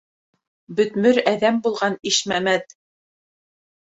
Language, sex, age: Bashkir, female, 30-39